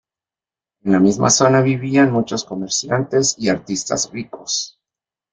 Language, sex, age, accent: Spanish, male, 40-49, América central